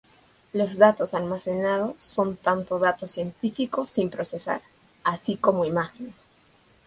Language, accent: Spanish, Andino-Pacífico: Colombia, Perú, Ecuador, oeste de Bolivia y Venezuela andina